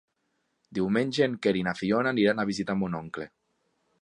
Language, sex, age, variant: Catalan, male, 19-29, Nord-Occidental